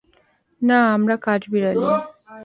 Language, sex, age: Bengali, female, 19-29